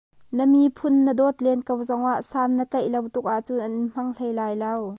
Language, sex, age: Hakha Chin, female, 19-29